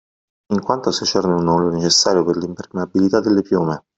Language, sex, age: Italian, male, 40-49